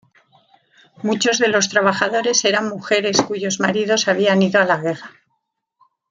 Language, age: Spanish, 60-69